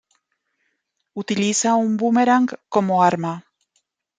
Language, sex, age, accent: Spanish, female, 40-49, Andino-Pacífico: Colombia, Perú, Ecuador, oeste de Bolivia y Venezuela andina